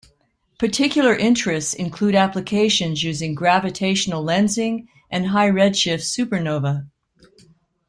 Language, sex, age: English, female, 60-69